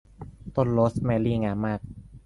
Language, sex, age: Thai, male, 19-29